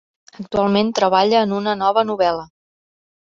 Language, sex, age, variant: Catalan, female, 30-39, Central